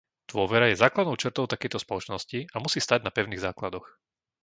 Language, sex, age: Slovak, male, 30-39